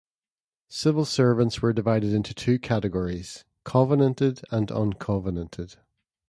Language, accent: English, Northern Irish